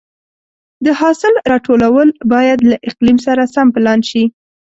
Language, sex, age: Pashto, female, 19-29